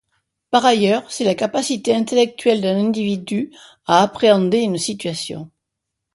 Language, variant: French, Français de métropole